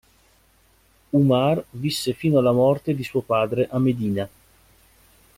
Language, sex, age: Italian, male, 40-49